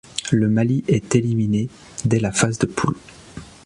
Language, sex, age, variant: French, male, 30-39, Français de métropole